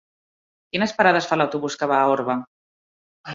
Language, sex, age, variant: Catalan, female, 40-49, Central